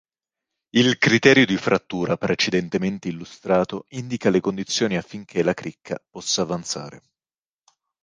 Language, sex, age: Italian, male, 19-29